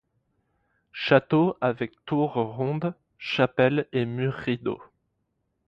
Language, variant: French, Français de métropole